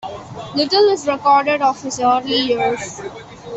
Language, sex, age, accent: English, female, under 19, India and South Asia (India, Pakistan, Sri Lanka)